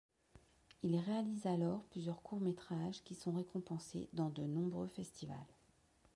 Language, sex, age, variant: French, female, 50-59, Français de métropole